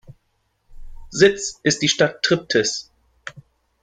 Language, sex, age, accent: German, male, 30-39, Deutschland Deutsch